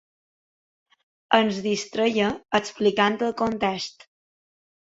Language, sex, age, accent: Catalan, female, 30-39, mallorquí